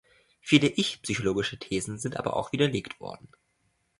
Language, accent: German, Deutschland Deutsch